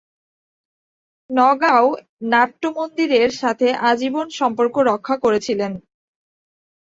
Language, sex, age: Bengali, female, 19-29